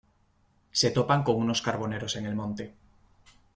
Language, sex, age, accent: Spanish, male, 19-29, España: Norte peninsular (Asturias, Castilla y León, Cantabria, País Vasco, Navarra, Aragón, La Rioja, Guadalajara, Cuenca)